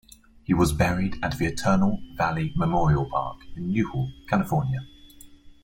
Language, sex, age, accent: English, male, 19-29, England English